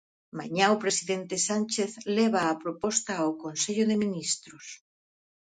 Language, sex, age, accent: Galician, female, 60-69, Normativo (estándar)